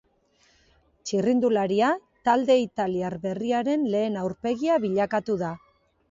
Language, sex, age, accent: Basque, female, 40-49, Erdialdekoa edo Nafarra (Gipuzkoa, Nafarroa)